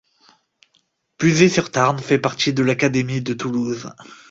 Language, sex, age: French, male, 30-39